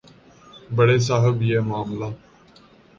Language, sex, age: Urdu, male, 19-29